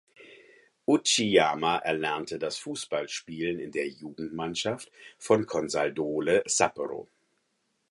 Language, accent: German, Deutschland Deutsch